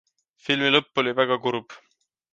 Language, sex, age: Estonian, male, 19-29